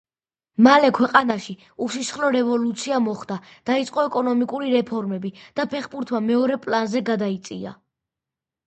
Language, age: Georgian, under 19